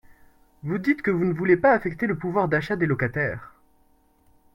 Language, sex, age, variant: French, male, 19-29, Français de métropole